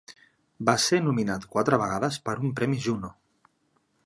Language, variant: Catalan, Central